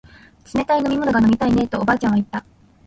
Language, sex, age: Japanese, female, 19-29